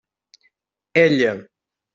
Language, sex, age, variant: Catalan, male, under 19, Balear